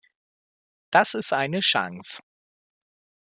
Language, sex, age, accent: German, male, 30-39, Deutschland Deutsch